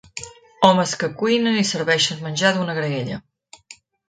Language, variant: Catalan, Central